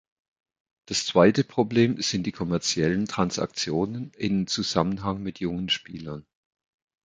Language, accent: German, Deutschland Deutsch